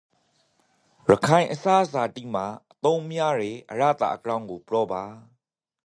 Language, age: Rakhine, 30-39